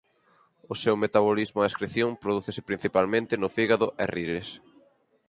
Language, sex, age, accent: Galician, male, 19-29, Normativo (estándar)